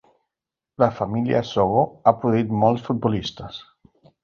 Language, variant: Catalan, Central